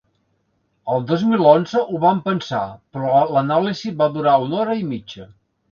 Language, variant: Catalan, Central